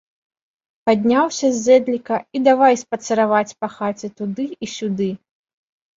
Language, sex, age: Belarusian, female, 19-29